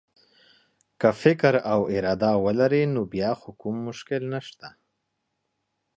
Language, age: Pashto, 30-39